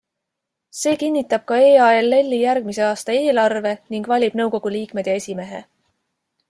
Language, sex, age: Estonian, female, 40-49